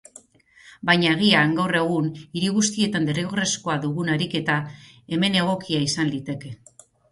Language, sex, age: Basque, female, 40-49